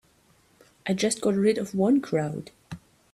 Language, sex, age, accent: English, female, 19-29, United States English